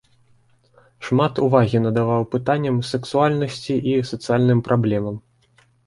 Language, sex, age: Belarusian, male, 30-39